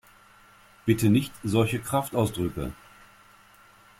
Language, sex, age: German, male, 60-69